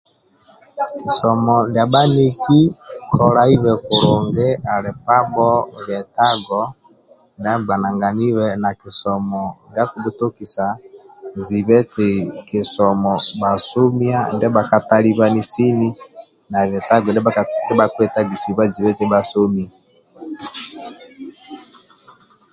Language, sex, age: Amba (Uganda), male, 50-59